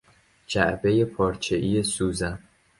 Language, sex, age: Persian, male, under 19